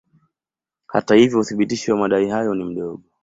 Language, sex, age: Swahili, male, 19-29